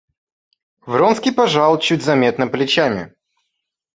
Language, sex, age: Russian, male, under 19